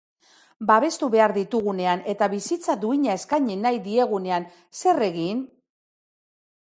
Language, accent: Basque, Mendebalekoa (Araba, Bizkaia, Gipuzkoako mendebaleko herri batzuk)